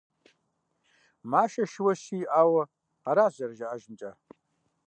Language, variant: Kabardian, Адыгэбзэ (Къэбэрдей, Кирил, псоми зэдай)